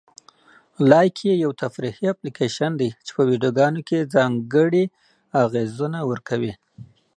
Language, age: Pashto, 40-49